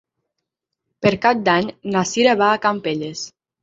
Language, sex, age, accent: Catalan, female, 19-29, Lleidatà